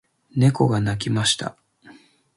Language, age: Japanese, 19-29